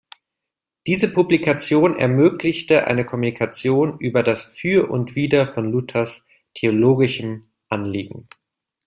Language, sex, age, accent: German, male, 19-29, Deutschland Deutsch